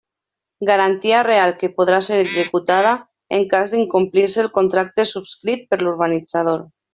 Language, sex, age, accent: Catalan, female, 30-39, valencià